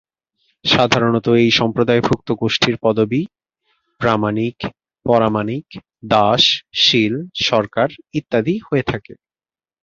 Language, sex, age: Bengali, male, 19-29